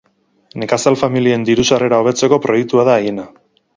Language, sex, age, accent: Basque, male, 30-39, Erdialdekoa edo Nafarra (Gipuzkoa, Nafarroa)